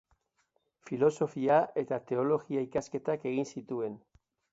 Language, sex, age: Basque, male, 60-69